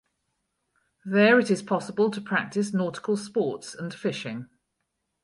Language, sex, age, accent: English, female, 50-59, Welsh English